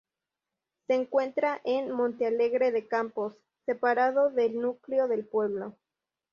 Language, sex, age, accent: Spanish, female, 19-29, México